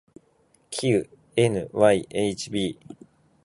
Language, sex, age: Japanese, male, 19-29